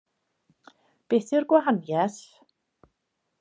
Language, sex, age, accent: Welsh, female, 40-49, Y Deyrnas Unedig Cymraeg